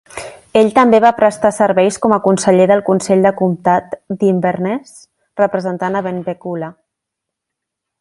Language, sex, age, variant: Catalan, female, 19-29, Central